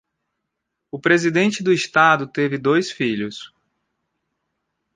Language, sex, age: Portuguese, male, 19-29